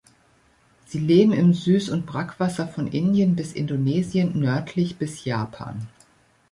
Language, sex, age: German, female, 50-59